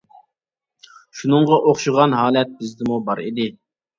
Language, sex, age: Uyghur, male, 19-29